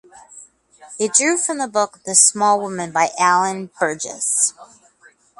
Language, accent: English, United States English